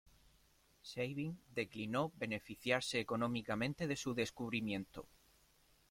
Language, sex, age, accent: Spanish, male, 19-29, España: Sur peninsular (Andalucia, Extremadura, Murcia)